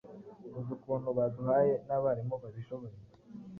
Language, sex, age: Kinyarwanda, male, 19-29